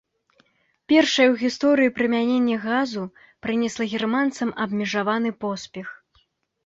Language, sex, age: Belarusian, female, 19-29